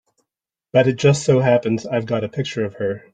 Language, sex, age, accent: English, male, 30-39, United States English